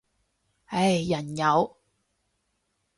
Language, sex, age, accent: Cantonese, female, 30-39, 广州音